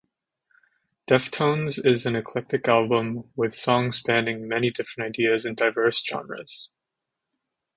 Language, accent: English, United States English